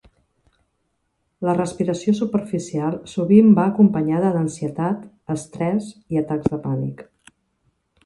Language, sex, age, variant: Catalan, female, 50-59, Central